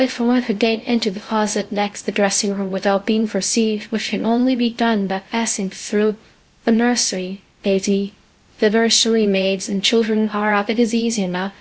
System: TTS, VITS